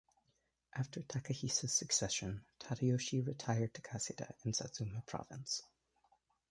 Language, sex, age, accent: English, male, 19-29, United States English